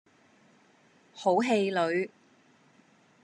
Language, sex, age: Cantonese, female, 30-39